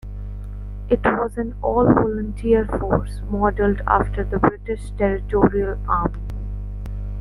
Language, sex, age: English, female, 19-29